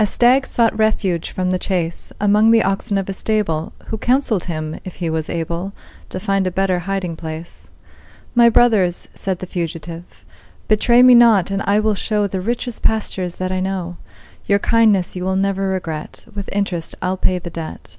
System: none